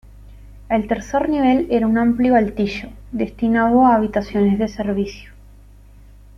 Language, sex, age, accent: Spanish, female, 19-29, Rioplatense: Argentina, Uruguay, este de Bolivia, Paraguay